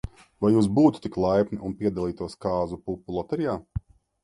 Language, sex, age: Latvian, male, 40-49